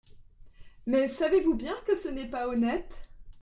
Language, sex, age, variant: French, male, 30-39, Français de métropole